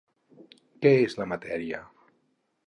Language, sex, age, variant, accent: Catalan, male, 50-59, Central, central